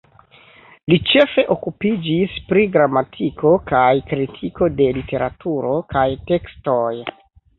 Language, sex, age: Esperanto, male, 30-39